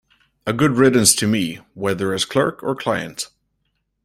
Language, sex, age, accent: English, male, 19-29, United States English